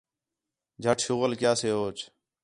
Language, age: Khetrani, 19-29